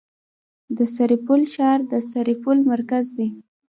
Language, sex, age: Pashto, female, under 19